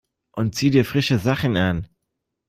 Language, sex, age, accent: German, male, 30-39, Deutschland Deutsch